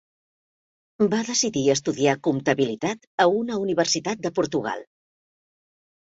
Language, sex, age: Catalan, female, 50-59